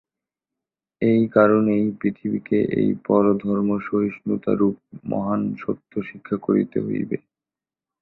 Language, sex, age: Bengali, male, 19-29